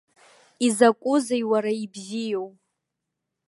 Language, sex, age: Abkhazian, female, 19-29